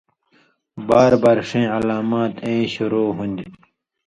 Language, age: Indus Kohistani, 30-39